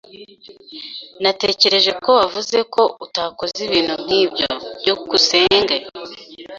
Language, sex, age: Kinyarwanda, female, 19-29